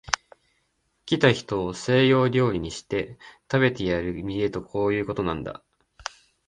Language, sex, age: Japanese, male, 19-29